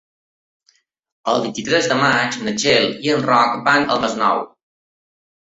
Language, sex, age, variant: Catalan, male, 50-59, Balear